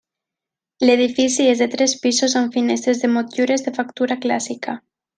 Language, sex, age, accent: Catalan, female, 19-29, valencià